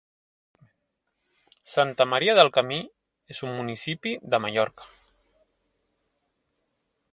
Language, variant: Catalan, Central